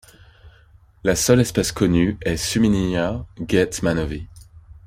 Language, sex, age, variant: French, male, 30-39, Français de métropole